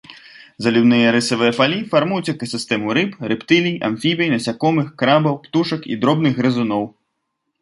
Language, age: Belarusian, 19-29